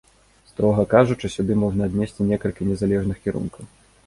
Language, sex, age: Belarusian, male, 30-39